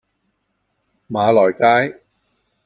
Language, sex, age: Cantonese, male, 40-49